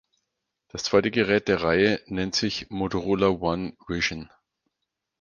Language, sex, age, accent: German, male, 50-59, Deutschland Deutsch